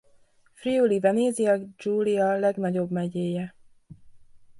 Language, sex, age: Hungarian, female, 19-29